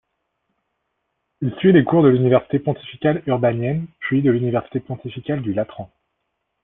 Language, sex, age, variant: French, male, 19-29, Français de métropole